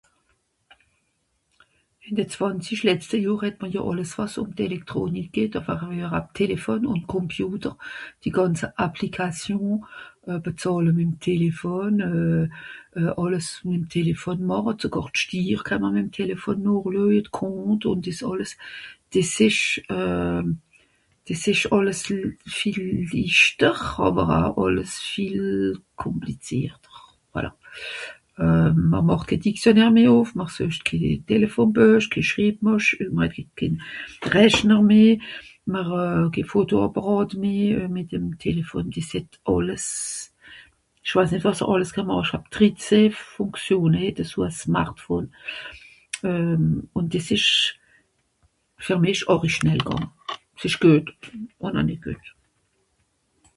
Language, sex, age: Swiss German, female, 60-69